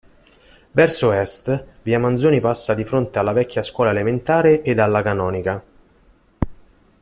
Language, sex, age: Italian, male, 40-49